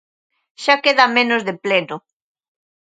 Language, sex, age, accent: Galician, female, 30-39, Central (gheada)